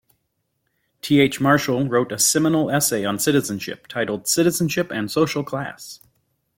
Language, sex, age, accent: English, male, 40-49, United States English